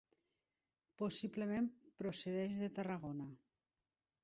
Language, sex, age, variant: Catalan, female, 50-59, Nord-Occidental